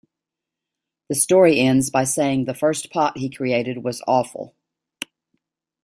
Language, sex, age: English, female, 60-69